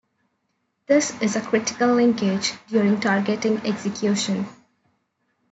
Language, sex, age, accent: English, female, 19-29, India and South Asia (India, Pakistan, Sri Lanka)